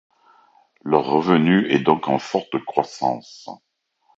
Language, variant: French, Français de métropole